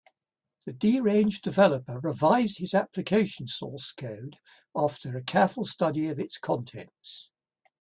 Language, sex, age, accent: English, male, 70-79, England English